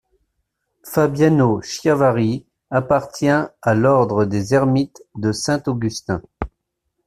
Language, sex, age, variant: French, male, 50-59, Français de métropole